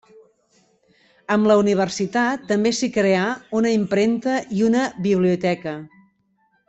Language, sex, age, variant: Catalan, female, 50-59, Central